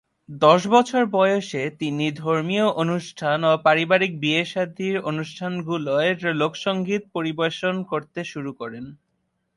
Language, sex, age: Bengali, male, 19-29